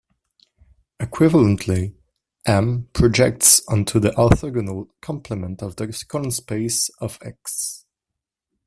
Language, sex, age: English, male, 19-29